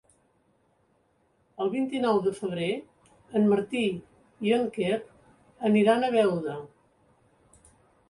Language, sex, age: Catalan, female, 70-79